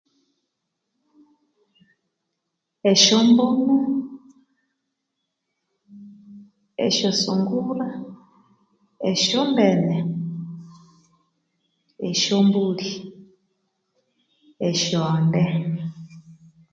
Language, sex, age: Konzo, female, 30-39